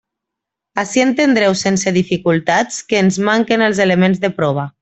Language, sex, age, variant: Catalan, female, 19-29, Nord-Occidental